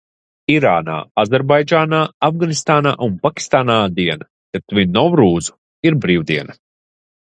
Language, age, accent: Latvian, 30-39, nav